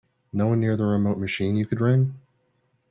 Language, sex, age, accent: English, male, 30-39, United States English